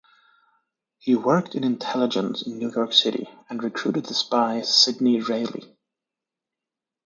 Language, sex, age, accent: English, male, 30-39, United States English